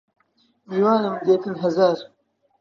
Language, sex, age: Central Kurdish, male, 19-29